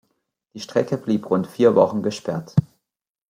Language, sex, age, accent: German, male, under 19, Deutschland Deutsch